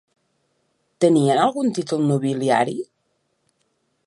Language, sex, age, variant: Catalan, female, 40-49, Septentrional